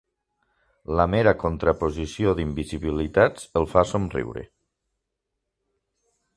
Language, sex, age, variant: Catalan, male, 40-49, Central